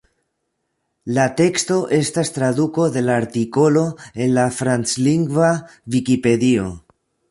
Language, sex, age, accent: Esperanto, male, 40-49, Internacia